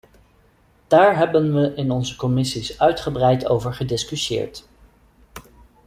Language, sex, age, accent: Dutch, male, 19-29, Nederlands Nederlands